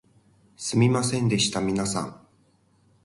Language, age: Japanese, 30-39